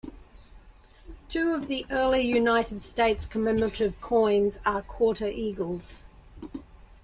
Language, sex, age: English, female, 60-69